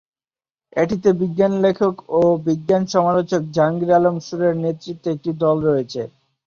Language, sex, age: Bengali, male, 19-29